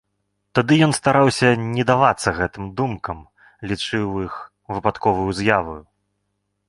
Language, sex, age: Belarusian, male, 19-29